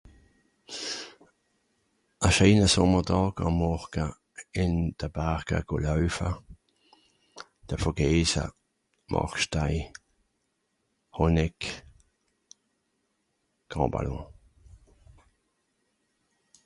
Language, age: Swiss German, 60-69